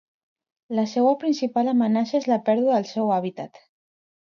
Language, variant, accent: Catalan, Central, central